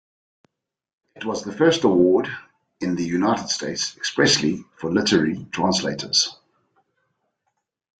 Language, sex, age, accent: English, male, 50-59, Southern African (South Africa, Zimbabwe, Namibia)